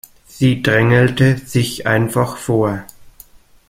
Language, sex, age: German, male, 19-29